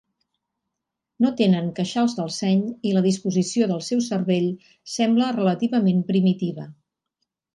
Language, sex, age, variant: Catalan, female, 50-59, Central